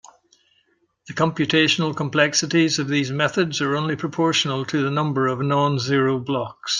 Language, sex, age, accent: English, male, 60-69, Scottish English